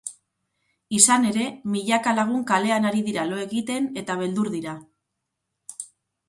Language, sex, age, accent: Basque, female, 40-49, Mendebalekoa (Araba, Bizkaia, Gipuzkoako mendebaleko herri batzuk)